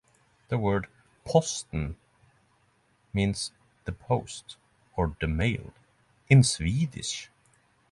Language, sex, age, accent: English, male, 30-39, United States English